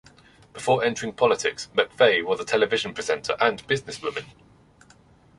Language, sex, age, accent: English, male, 30-39, England English